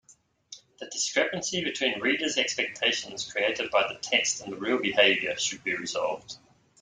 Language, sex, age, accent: English, male, 30-39, Australian English